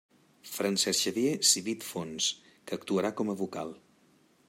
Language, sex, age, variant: Catalan, male, 40-49, Central